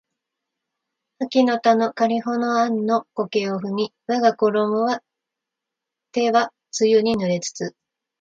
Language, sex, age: Japanese, female, 40-49